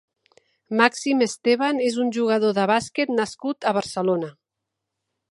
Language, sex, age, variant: Catalan, female, 40-49, Central